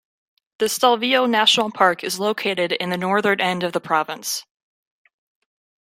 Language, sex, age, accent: English, female, 19-29, United States English